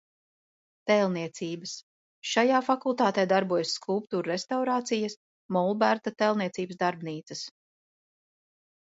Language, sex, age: Latvian, female, 40-49